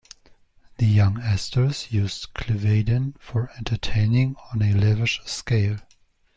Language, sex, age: English, male, 30-39